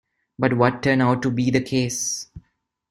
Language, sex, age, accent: English, male, 19-29, India and South Asia (India, Pakistan, Sri Lanka)